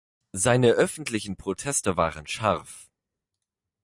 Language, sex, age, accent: German, male, under 19, Deutschland Deutsch